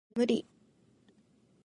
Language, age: Japanese, 19-29